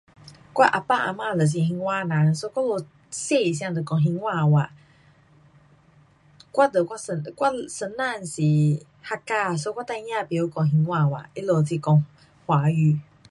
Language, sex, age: Pu-Xian Chinese, female, 40-49